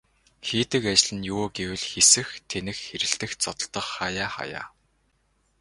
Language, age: Mongolian, 19-29